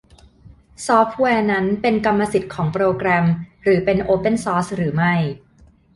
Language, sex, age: Thai, female, 19-29